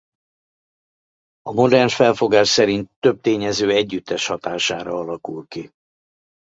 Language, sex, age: Hungarian, male, 60-69